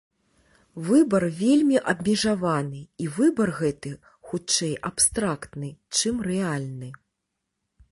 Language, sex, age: Belarusian, female, 40-49